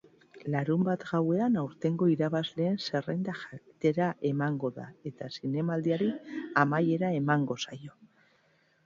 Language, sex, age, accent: Basque, female, 40-49, Mendebalekoa (Araba, Bizkaia, Gipuzkoako mendebaleko herri batzuk)